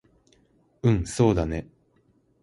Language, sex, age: Japanese, male, 19-29